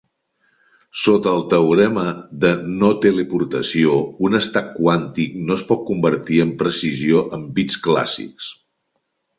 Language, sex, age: Catalan, male, 60-69